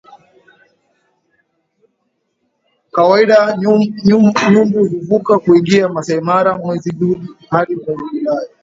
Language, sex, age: Swahili, male, 19-29